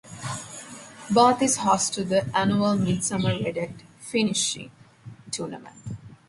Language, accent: English, United States English